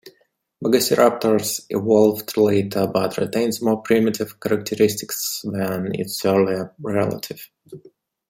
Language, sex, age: English, male, 30-39